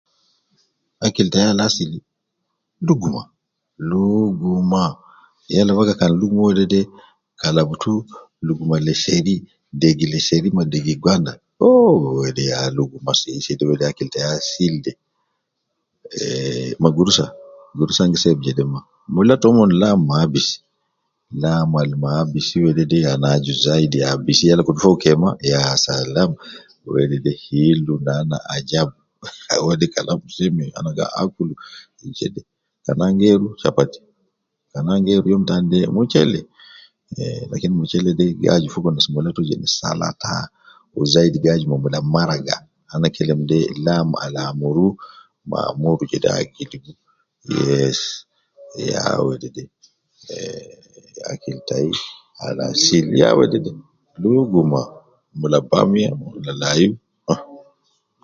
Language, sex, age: Nubi, male, 50-59